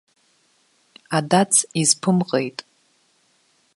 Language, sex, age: Abkhazian, female, 19-29